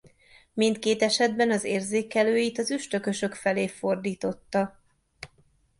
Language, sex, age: Hungarian, female, 40-49